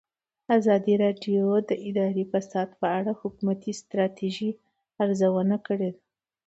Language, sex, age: Pashto, female, 30-39